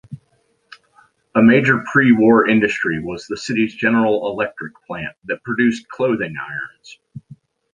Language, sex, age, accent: English, male, 50-59, United States English